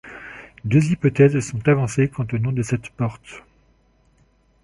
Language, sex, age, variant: French, male, 40-49, Français de métropole